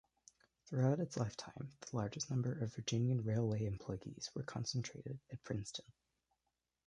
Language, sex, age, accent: English, male, 19-29, United States English